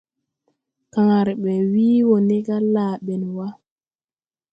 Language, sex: Tupuri, female